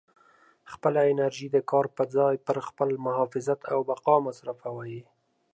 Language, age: Pashto, 30-39